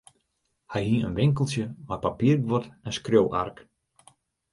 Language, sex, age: Western Frisian, male, 50-59